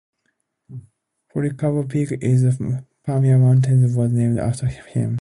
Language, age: English, 19-29